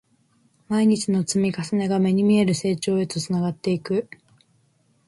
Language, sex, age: Japanese, female, 19-29